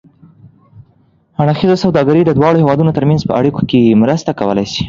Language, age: Pashto, under 19